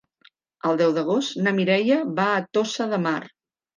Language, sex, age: Catalan, female, 50-59